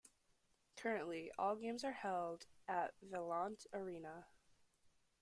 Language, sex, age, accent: English, female, under 19, United States English